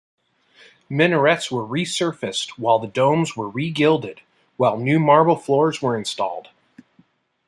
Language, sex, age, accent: English, male, 30-39, United States English